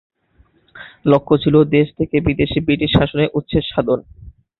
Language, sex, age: Bengali, male, under 19